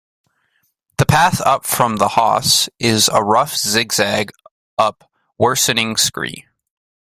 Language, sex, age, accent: English, male, 19-29, Canadian English